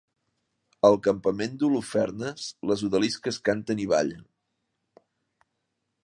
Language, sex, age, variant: Catalan, male, 40-49, Central